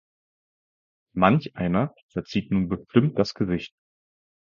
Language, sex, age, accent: German, male, 30-39, Deutschland Deutsch